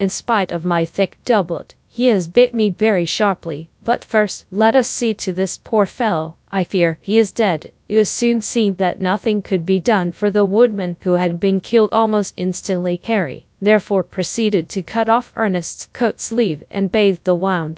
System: TTS, GradTTS